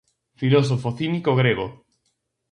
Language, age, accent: Galician, 19-29, Atlántico (seseo e gheada)